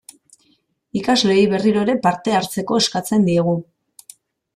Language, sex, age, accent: Basque, female, 40-49, Mendebalekoa (Araba, Bizkaia, Gipuzkoako mendebaleko herri batzuk)